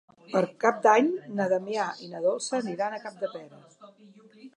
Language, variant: Catalan, Central